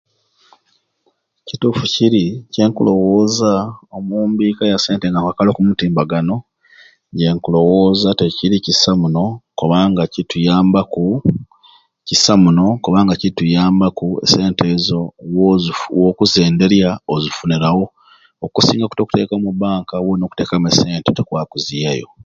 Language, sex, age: Ruuli, male, 30-39